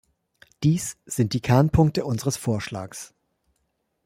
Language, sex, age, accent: German, male, 40-49, Deutschland Deutsch